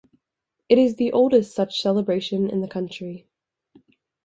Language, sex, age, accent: English, female, under 19, United States English